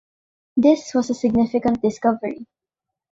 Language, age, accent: English, under 19, Filipino